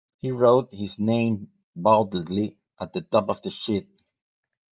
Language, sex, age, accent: English, male, 50-59, United States English